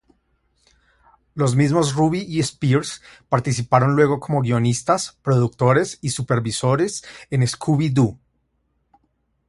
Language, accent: Spanish, Andino-Pacífico: Colombia, Perú, Ecuador, oeste de Bolivia y Venezuela andina